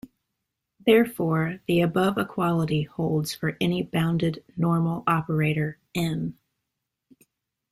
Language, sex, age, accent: English, female, 30-39, United States English